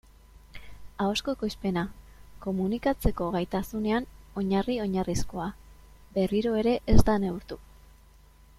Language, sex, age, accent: Basque, female, 19-29, Mendebalekoa (Araba, Bizkaia, Gipuzkoako mendebaleko herri batzuk)